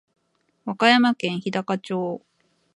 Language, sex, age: Japanese, female, under 19